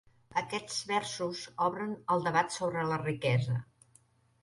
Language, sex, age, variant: Catalan, female, 60-69, Central